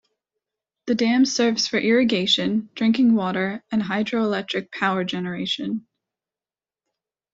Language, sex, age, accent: English, female, 30-39, United States English